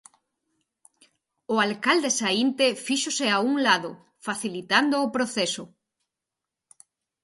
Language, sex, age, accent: Galician, female, 30-39, Central (gheada)